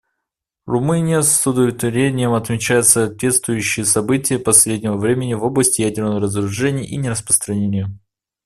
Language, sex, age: Russian, male, under 19